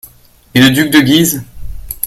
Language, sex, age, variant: French, male, under 19, Français de métropole